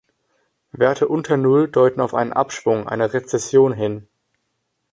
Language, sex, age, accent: German, male, under 19, Deutschland Deutsch